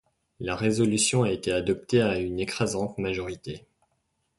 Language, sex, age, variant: French, male, 19-29, Français de métropole